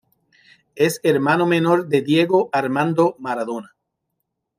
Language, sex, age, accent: Spanish, male, 40-49, Caribe: Cuba, Venezuela, Puerto Rico, República Dominicana, Panamá, Colombia caribeña, México caribeño, Costa del golfo de México